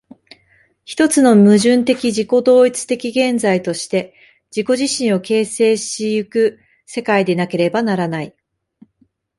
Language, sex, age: Japanese, female, 30-39